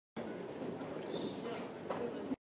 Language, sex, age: Adamawa Fulfulde, female, under 19